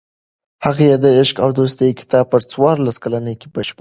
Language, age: Pashto, under 19